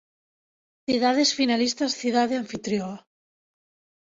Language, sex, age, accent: Galician, female, 30-39, Oriental (común en zona oriental)